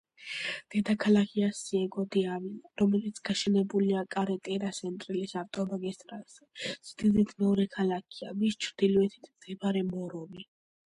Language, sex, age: Georgian, female, under 19